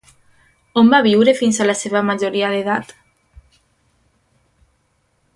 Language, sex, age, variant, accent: Catalan, female, 19-29, Valencià meridional, valencià